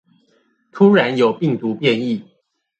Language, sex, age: Chinese, male, 30-39